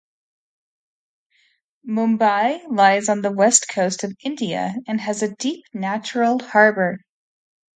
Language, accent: English, United States English